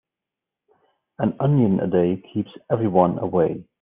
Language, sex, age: English, male, 30-39